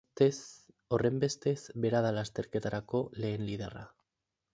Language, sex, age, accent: Basque, male, 19-29, Mendebalekoa (Araba, Bizkaia, Gipuzkoako mendebaleko herri batzuk)